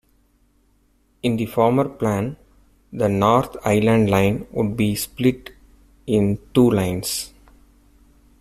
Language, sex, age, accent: English, male, 40-49, India and South Asia (India, Pakistan, Sri Lanka)